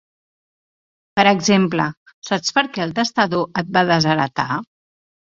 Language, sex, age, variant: Catalan, female, 40-49, Central